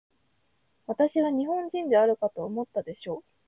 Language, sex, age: Japanese, female, 19-29